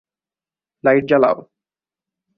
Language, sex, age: Bengali, male, under 19